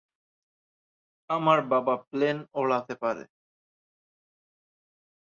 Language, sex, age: Bengali, male, 19-29